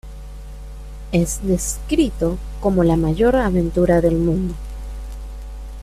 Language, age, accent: Spanish, 30-39, Rioplatense: Argentina, Uruguay, este de Bolivia, Paraguay